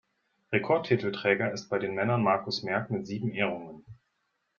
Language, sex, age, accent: German, male, 30-39, Deutschland Deutsch